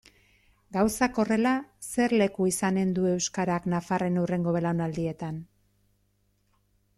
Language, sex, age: Basque, female, 50-59